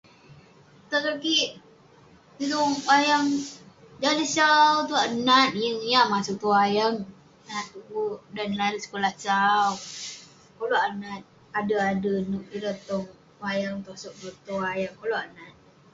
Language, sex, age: Western Penan, female, under 19